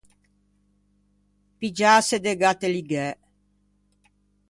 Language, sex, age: Ligurian, female, 60-69